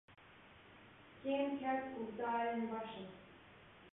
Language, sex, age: Kurdish, female, 19-29